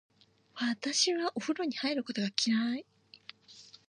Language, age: Japanese, 19-29